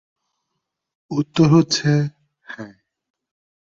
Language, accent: Bengali, প্রমিত